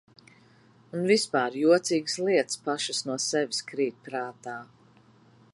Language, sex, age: Latvian, female, 50-59